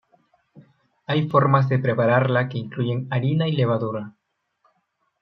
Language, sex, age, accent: Spanish, male, 19-29, Andino-Pacífico: Colombia, Perú, Ecuador, oeste de Bolivia y Venezuela andina